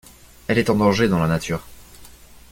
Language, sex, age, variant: French, male, 19-29, Français de métropole